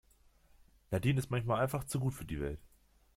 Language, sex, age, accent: German, male, 19-29, Deutschland Deutsch